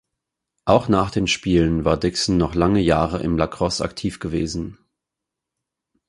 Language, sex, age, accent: German, male, 30-39, Deutschland Deutsch